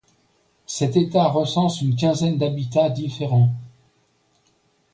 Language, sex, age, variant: French, male, 60-69, Français de métropole